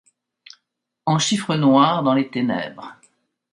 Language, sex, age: French, female, 60-69